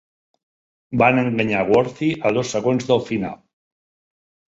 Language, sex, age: Catalan, male, 50-59